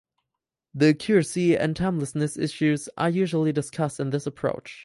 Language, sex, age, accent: English, male, 19-29, United States English